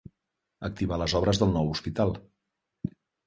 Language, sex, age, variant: Catalan, male, 40-49, Central